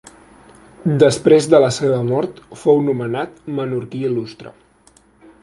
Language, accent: Catalan, central; septentrional